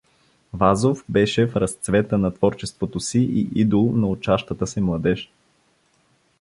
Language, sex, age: Bulgarian, male, 19-29